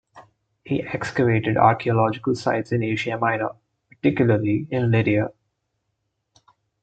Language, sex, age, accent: English, male, 19-29, India and South Asia (India, Pakistan, Sri Lanka)